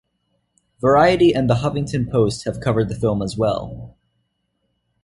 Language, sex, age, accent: English, male, under 19, United States English